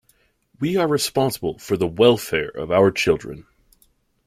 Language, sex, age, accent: English, male, 19-29, United States English